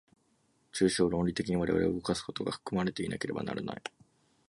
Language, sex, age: Japanese, male, 19-29